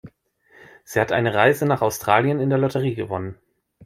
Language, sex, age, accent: German, male, 30-39, Deutschland Deutsch